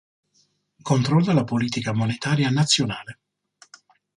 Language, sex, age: Italian, male, 50-59